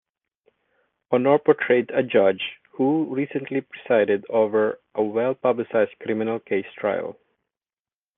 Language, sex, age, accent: English, male, 40-49, Filipino